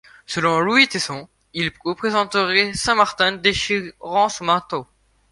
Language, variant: French, Français de métropole